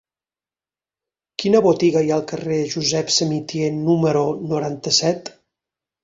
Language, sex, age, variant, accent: Catalan, male, 30-39, Balear, mallorquí